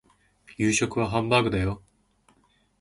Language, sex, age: Japanese, male, 19-29